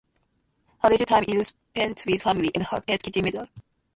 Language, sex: English, female